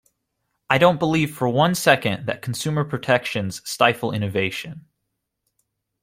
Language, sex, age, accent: English, male, 19-29, United States English